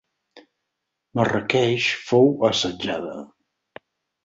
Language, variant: Catalan, Central